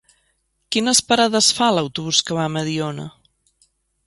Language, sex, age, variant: Catalan, female, 40-49, Central